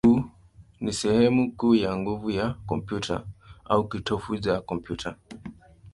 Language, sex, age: Swahili, male, 19-29